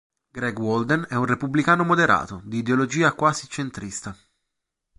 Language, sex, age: Italian, male, 30-39